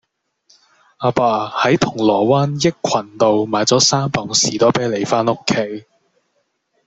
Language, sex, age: Cantonese, male, under 19